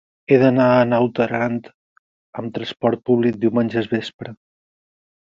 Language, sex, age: Catalan, male, 50-59